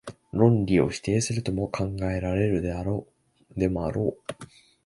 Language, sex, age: Japanese, male, 19-29